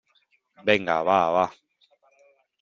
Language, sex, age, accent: Spanish, male, 19-29, España: Sur peninsular (Andalucia, Extremadura, Murcia)